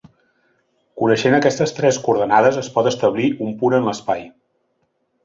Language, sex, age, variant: Catalan, male, 40-49, Central